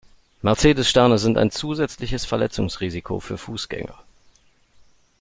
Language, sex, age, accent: German, male, 30-39, Deutschland Deutsch